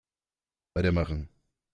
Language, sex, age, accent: German, male, 19-29, Deutschland Deutsch